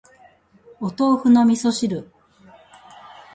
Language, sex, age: Japanese, female, 60-69